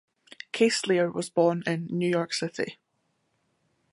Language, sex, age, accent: English, female, 19-29, Scottish English